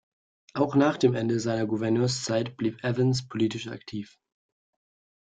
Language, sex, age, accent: German, male, 19-29, Deutschland Deutsch